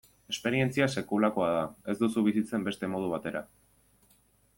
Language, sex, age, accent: Basque, male, 19-29, Erdialdekoa edo Nafarra (Gipuzkoa, Nafarroa)